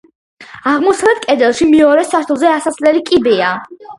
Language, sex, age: Georgian, female, under 19